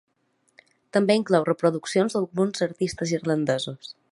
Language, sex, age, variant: Catalan, female, 30-39, Balear